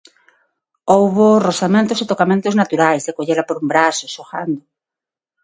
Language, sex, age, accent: Galician, female, 40-49, Atlántico (seseo e gheada); Neofalante